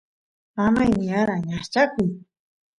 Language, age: Santiago del Estero Quichua, 30-39